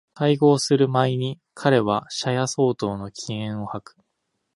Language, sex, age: Japanese, male, 19-29